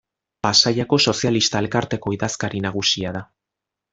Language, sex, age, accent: Basque, male, 30-39, Mendebalekoa (Araba, Bizkaia, Gipuzkoako mendebaleko herri batzuk)